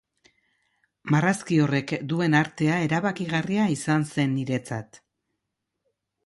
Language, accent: Basque, Erdialdekoa edo Nafarra (Gipuzkoa, Nafarroa)